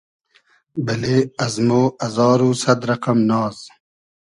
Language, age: Hazaragi, 30-39